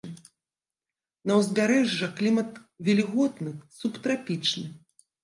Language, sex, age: Belarusian, female, 40-49